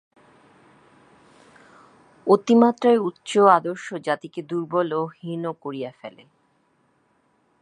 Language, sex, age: Bengali, female, 30-39